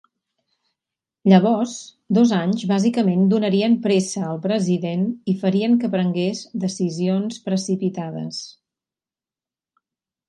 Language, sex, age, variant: Catalan, female, 50-59, Central